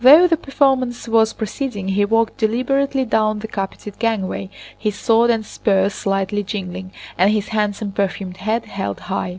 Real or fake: real